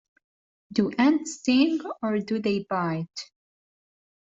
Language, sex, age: English, female, 19-29